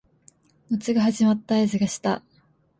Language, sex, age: Japanese, female, 19-29